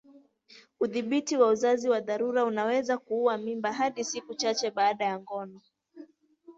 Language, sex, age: Swahili, female, 19-29